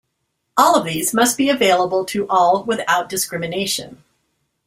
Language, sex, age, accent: English, female, 50-59, United States English